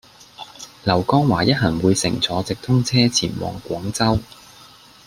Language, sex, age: Cantonese, male, 19-29